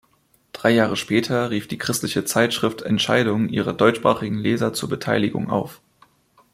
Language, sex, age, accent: German, male, under 19, Deutschland Deutsch